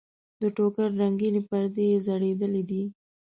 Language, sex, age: Pashto, female, 19-29